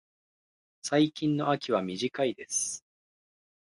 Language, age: Japanese, 30-39